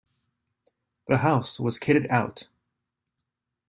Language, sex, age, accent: English, male, 30-39, United States English